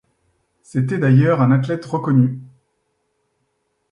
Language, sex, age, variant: French, male, 30-39, Français de métropole